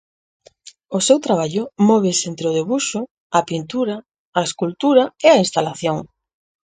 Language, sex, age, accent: Galician, female, 30-39, Central (gheada); Normativo (estándar)